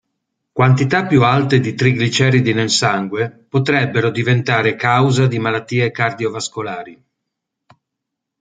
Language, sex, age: Italian, male, 50-59